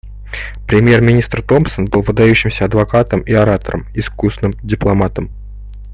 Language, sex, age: Russian, male, 30-39